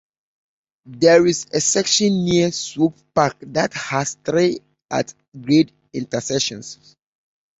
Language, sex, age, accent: English, male, 30-39, United States English